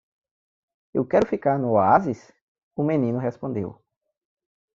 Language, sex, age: Portuguese, male, 19-29